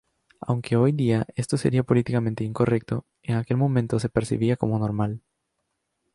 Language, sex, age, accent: Spanish, male, 19-29, América central